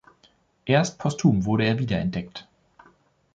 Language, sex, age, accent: German, male, 19-29, Deutschland Deutsch